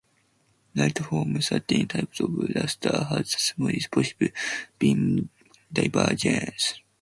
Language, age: English, under 19